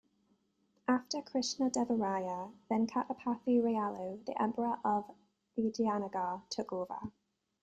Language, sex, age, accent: English, female, 30-39, England English